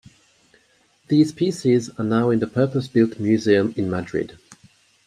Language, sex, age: English, male, 19-29